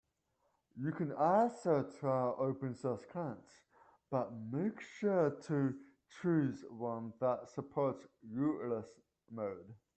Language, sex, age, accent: English, male, 30-39, United States English